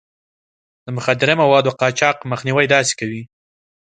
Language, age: Pashto, 19-29